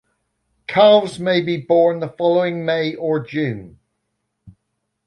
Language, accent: English, England English